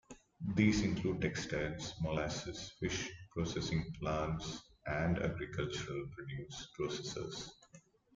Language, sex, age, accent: English, male, 30-39, India and South Asia (India, Pakistan, Sri Lanka)